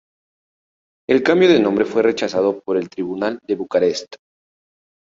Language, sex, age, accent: Spanish, male, 19-29, México